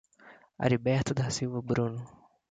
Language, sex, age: Portuguese, male, 19-29